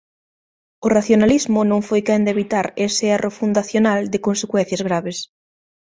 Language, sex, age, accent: Galician, female, 19-29, Normativo (estándar)